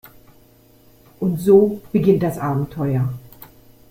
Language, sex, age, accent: German, female, 50-59, Deutschland Deutsch